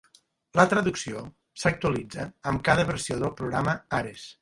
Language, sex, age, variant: Catalan, male, 60-69, Nord-Occidental